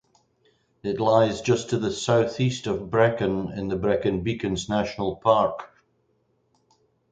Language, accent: English, Scottish English